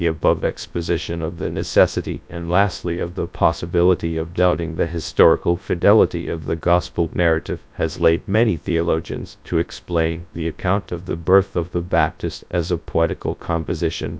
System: TTS, GradTTS